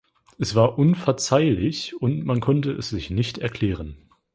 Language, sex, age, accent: German, male, 19-29, Deutschland Deutsch